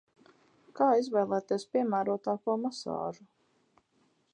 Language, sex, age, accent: Latvian, female, 30-39, bez akcenta